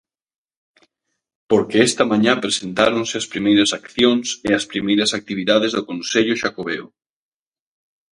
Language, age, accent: Galician, 30-39, Central (gheada)